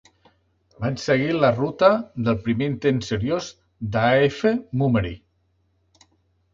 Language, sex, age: Catalan, male, 50-59